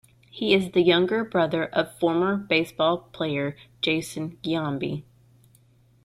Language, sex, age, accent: English, female, 30-39, United States English